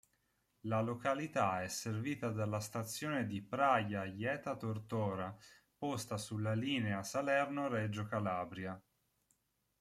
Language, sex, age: Italian, male, 19-29